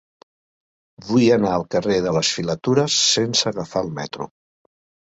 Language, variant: Catalan, Central